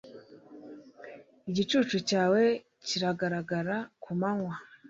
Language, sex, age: Kinyarwanda, female, 30-39